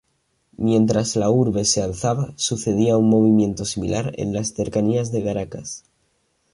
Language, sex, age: Spanish, male, under 19